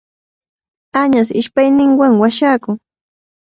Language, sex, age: Cajatambo North Lima Quechua, female, 30-39